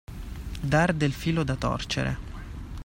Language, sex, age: Italian, male, 19-29